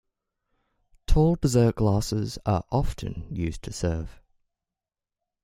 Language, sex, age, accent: English, male, 19-29, England English